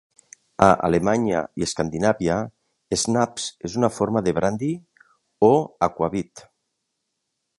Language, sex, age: Catalan, male, 40-49